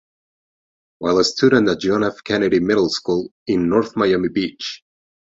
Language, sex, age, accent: English, male, 30-39, United States English